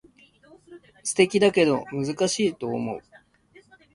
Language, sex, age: Japanese, male, 30-39